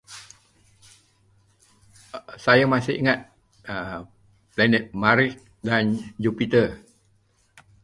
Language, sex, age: Malay, male, 70-79